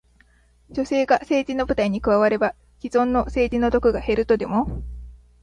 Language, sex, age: Japanese, female, 19-29